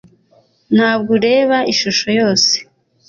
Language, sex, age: Kinyarwanda, female, 19-29